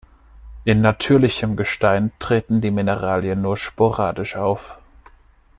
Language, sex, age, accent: German, male, 19-29, Deutschland Deutsch